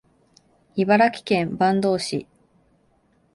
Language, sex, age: Japanese, female, 19-29